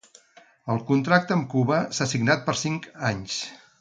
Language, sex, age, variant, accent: Catalan, male, 50-59, Central, central